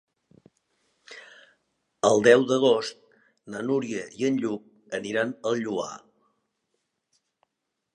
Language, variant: Catalan, Nord-Occidental